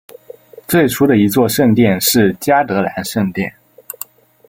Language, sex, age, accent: Chinese, male, under 19, 出生地：浙江省